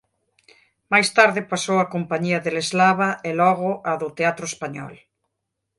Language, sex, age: Galician, female, 50-59